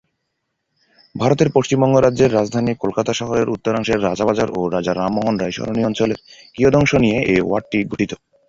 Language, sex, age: Bengali, male, 19-29